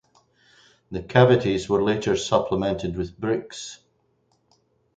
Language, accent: English, Scottish English